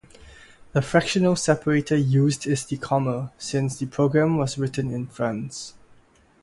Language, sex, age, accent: English, male, 19-29, United States English; Singaporean English